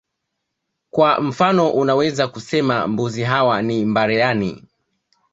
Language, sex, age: Swahili, male, 19-29